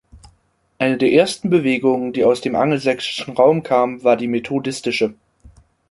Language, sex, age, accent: German, male, under 19, Deutschland Deutsch